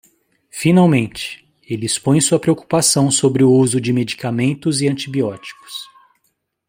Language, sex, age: Portuguese, male, 40-49